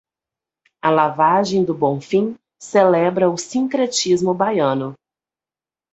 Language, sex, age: Portuguese, female, 40-49